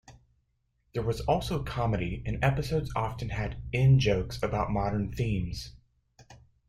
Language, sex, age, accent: English, male, 19-29, United States English